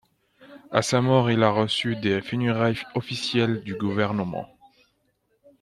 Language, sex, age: French, male, 30-39